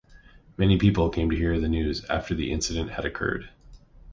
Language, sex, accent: English, male, United States English